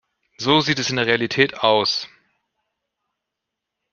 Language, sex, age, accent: German, male, 40-49, Deutschland Deutsch